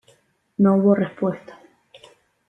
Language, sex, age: Spanish, female, 19-29